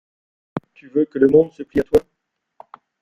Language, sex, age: French, male, 40-49